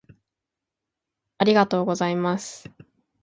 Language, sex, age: Japanese, female, 19-29